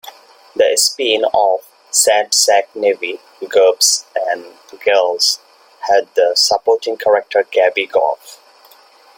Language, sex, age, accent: English, male, 19-29, India and South Asia (India, Pakistan, Sri Lanka)